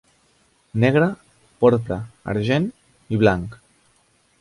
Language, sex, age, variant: Catalan, male, 19-29, Central